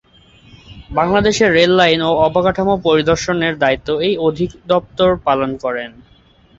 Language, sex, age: Bengali, male, under 19